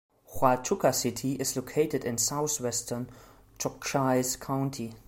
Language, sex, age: English, male, 19-29